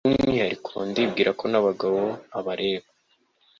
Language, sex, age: Kinyarwanda, male, under 19